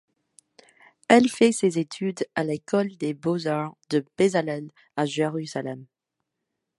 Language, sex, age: French, female, 19-29